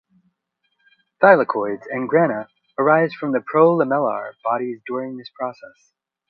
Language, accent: English, United States English